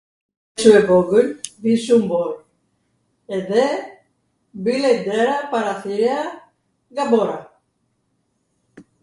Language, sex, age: Arvanitika Albanian, female, 80-89